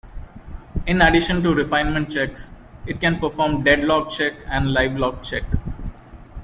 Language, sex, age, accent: English, male, 19-29, India and South Asia (India, Pakistan, Sri Lanka)